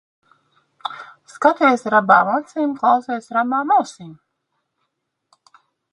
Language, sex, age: Latvian, female, 50-59